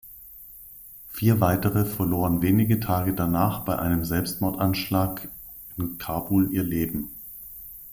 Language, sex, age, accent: German, male, 40-49, Deutschland Deutsch